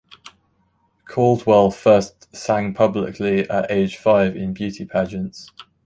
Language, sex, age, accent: English, male, 19-29, England English